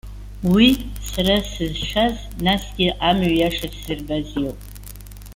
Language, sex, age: Abkhazian, female, 70-79